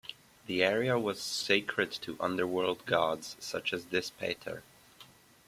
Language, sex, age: English, male, 19-29